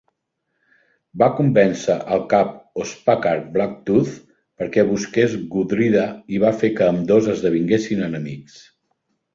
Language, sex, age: Catalan, male, 50-59